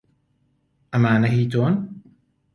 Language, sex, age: Central Kurdish, male, 19-29